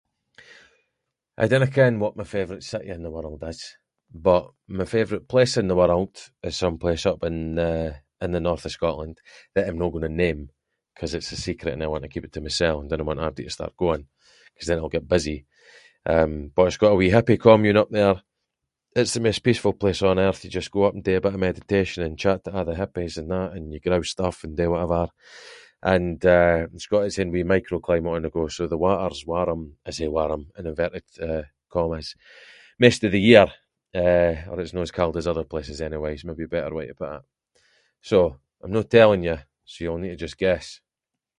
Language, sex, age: Scots, male, 30-39